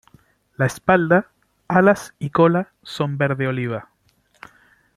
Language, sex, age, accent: Spanish, male, 19-29, Chileno: Chile, Cuyo